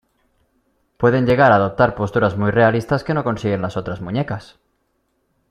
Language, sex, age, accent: Spanish, male, 30-39, España: Norte peninsular (Asturias, Castilla y León, Cantabria, País Vasco, Navarra, Aragón, La Rioja, Guadalajara, Cuenca)